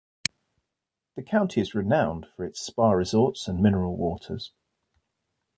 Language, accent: English, England English